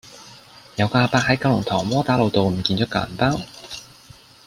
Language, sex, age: Cantonese, male, 19-29